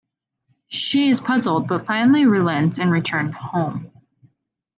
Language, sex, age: English, female, under 19